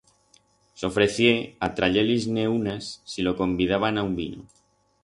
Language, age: Aragonese, 40-49